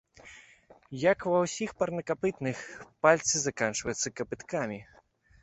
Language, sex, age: Belarusian, male, 19-29